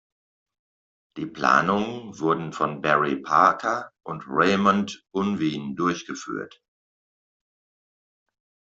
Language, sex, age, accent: German, male, 50-59, Deutschland Deutsch